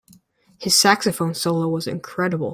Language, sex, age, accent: English, male, under 19, United States English